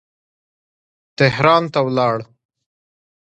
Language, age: Pashto, 30-39